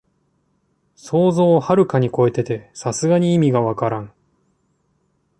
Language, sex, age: Japanese, male, 30-39